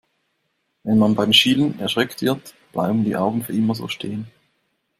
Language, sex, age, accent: German, male, 19-29, Schweizerdeutsch